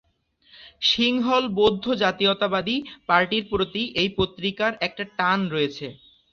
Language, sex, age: Bengali, male, 19-29